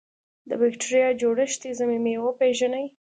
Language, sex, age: Pashto, female, 19-29